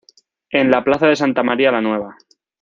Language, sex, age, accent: Spanish, male, 19-29, España: Norte peninsular (Asturias, Castilla y León, Cantabria, País Vasco, Navarra, Aragón, La Rioja, Guadalajara, Cuenca)